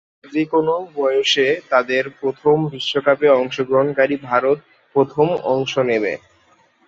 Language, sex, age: Bengali, male, 19-29